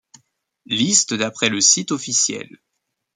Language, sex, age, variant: French, male, 19-29, Français de métropole